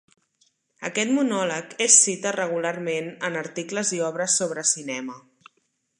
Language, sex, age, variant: Catalan, female, 30-39, Central